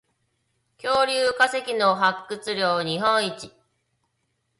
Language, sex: Japanese, female